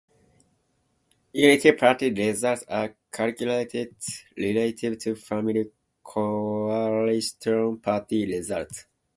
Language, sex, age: English, male, 19-29